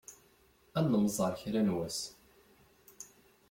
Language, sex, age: Kabyle, male, 30-39